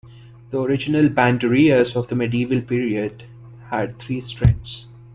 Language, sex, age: English, male, 19-29